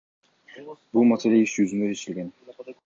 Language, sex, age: Kyrgyz, male, 19-29